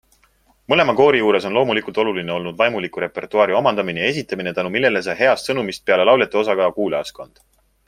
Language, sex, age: Estonian, male, 30-39